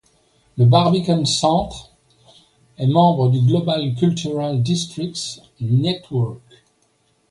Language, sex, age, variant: French, male, 60-69, Français de métropole